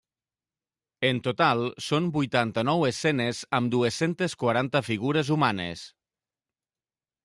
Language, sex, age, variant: Catalan, male, 40-49, Nord-Occidental